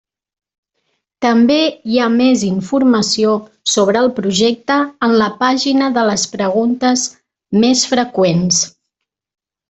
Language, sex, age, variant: Catalan, female, 40-49, Central